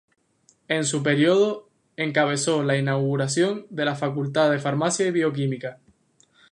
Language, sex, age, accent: Spanish, male, 19-29, España: Islas Canarias